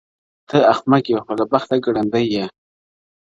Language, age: Pashto, 19-29